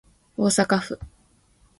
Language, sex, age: Japanese, female, 19-29